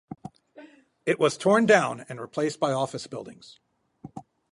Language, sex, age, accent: English, male, 40-49, United States English